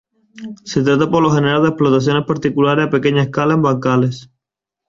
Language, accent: Spanish, España: Sur peninsular (Andalucia, Extremadura, Murcia)